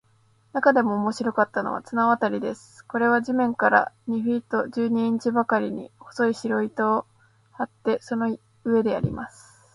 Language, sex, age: Japanese, female, 19-29